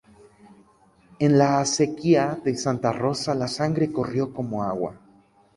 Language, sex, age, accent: Spanish, male, 19-29, México